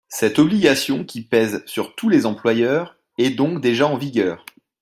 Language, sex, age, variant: French, male, 30-39, Français de métropole